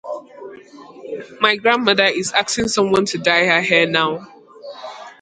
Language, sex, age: English, female, 19-29